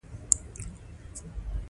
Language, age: Pashto, 19-29